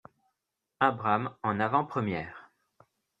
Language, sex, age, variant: French, male, 40-49, Français de métropole